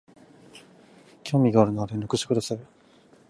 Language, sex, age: Japanese, male, 19-29